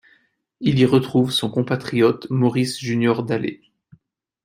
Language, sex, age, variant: French, male, 30-39, Français de métropole